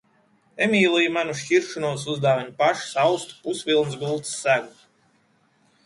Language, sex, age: Latvian, male, 30-39